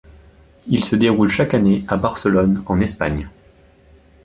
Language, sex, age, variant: French, male, under 19, Français de métropole